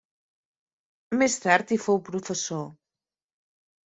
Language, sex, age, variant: Catalan, female, 50-59, Central